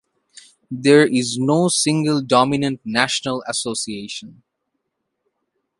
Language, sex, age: English, male, 19-29